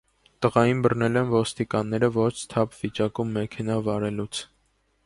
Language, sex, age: Armenian, male, 19-29